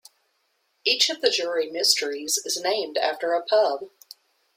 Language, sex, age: English, female, 40-49